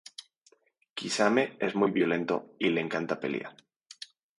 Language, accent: Spanish, México